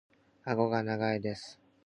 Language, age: Japanese, 19-29